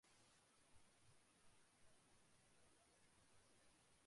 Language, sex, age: Japanese, female, 19-29